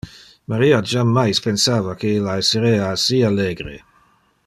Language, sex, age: Interlingua, male, 40-49